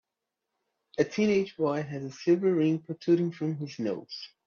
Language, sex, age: English, male, 19-29